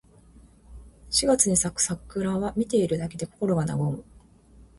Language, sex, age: Japanese, female, 40-49